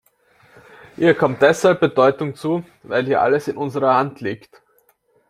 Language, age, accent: German, 19-29, Österreichisches Deutsch